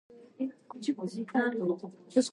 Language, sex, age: Tatar, female, under 19